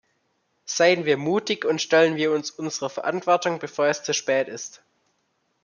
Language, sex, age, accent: German, male, under 19, Deutschland Deutsch